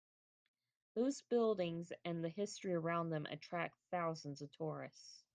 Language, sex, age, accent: English, female, 19-29, United States English